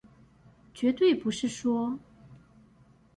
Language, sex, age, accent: Chinese, female, 40-49, 出生地：臺北市